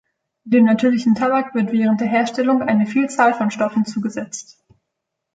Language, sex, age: German, female, 19-29